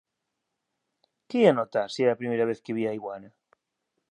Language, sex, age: Galician, male, 30-39